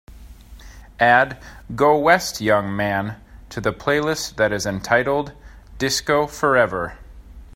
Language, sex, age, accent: English, male, 30-39, United States English